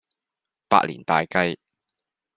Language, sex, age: Cantonese, male, 19-29